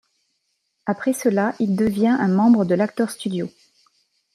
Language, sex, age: French, female, 40-49